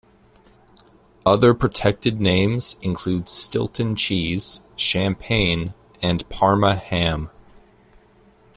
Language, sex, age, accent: English, male, 19-29, United States English